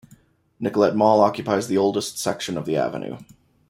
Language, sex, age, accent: English, male, 30-39, United States English